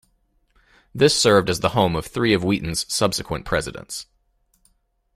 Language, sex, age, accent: English, male, 40-49, United States English